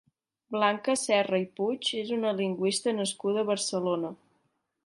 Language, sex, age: Catalan, female, 19-29